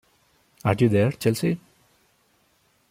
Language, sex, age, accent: Spanish, male, 30-39, España: Centro-Sur peninsular (Madrid, Toledo, Castilla-La Mancha)